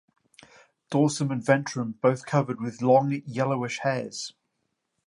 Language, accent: English, England English